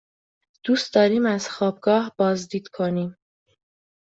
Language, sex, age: Persian, female, 19-29